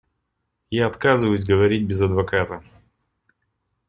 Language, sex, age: Russian, male, 19-29